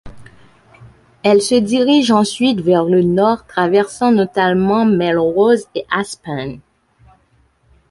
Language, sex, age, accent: French, female, 19-29, Français d’Haïti